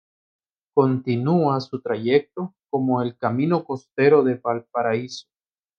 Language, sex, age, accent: Spanish, male, 19-29, América central